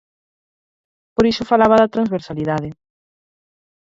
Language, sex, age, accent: Galician, female, 30-39, Central (gheada)